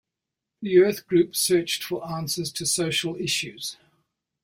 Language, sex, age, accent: English, male, 70-79, New Zealand English